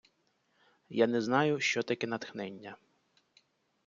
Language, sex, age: Ukrainian, male, 40-49